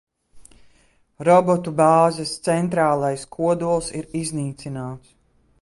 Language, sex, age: Latvian, female, 50-59